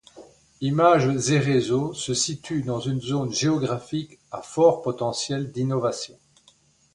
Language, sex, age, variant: French, male, 60-69, Français de métropole